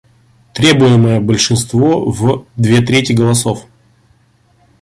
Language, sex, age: Russian, male, 30-39